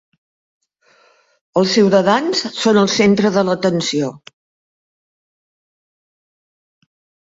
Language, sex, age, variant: Catalan, female, 70-79, Central